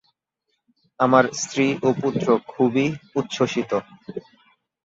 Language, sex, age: Bengali, male, 19-29